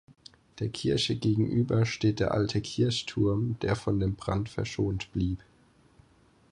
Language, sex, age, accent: German, male, 19-29, Deutschland Deutsch